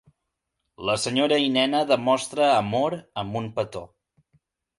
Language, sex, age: Catalan, male, 19-29